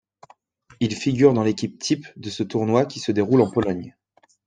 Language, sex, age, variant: French, male, 19-29, Français de métropole